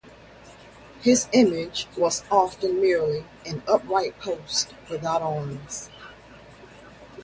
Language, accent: English, United States English